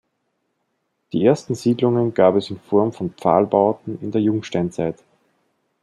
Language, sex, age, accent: German, male, 19-29, Österreichisches Deutsch